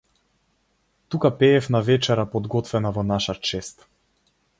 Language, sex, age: Macedonian, male, 19-29